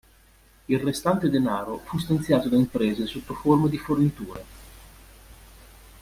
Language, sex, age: Italian, male, 40-49